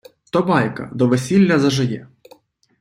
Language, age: Ukrainian, 19-29